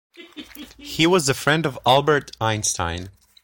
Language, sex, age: English, male, 19-29